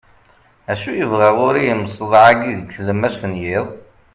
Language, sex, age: Kabyle, male, 40-49